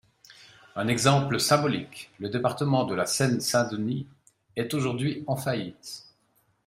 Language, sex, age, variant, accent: French, male, 50-59, Français d'Europe, Français de Suisse